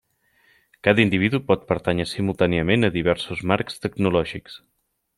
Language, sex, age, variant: Catalan, male, 30-39, Central